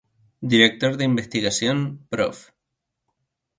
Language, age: Spanish, 19-29